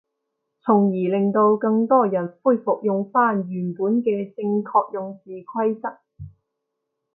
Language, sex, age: Cantonese, female, 19-29